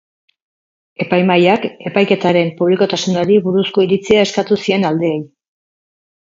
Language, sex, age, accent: Basque, female, 50-59, Erdialdekoa edo Nafarra (Gipuzkoa, Nafarroa)